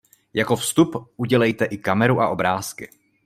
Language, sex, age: Czech, male, 19-29